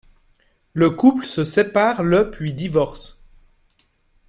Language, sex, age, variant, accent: French, male, 40-49, Français d'Europe, Français de Suisse